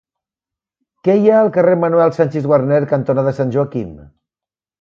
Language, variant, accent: Catalan, Valencià meridional, valencià